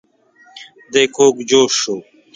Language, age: Pashto, 30-39